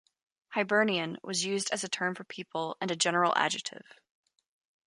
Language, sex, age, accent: English, female, 30-39, United States English